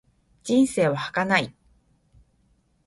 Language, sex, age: Japanese, female, 50-59